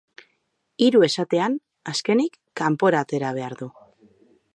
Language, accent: Basque, Mendebalekoa (Araba, Bizkaia, Gipuzkoako mendebaleko herri batzuk)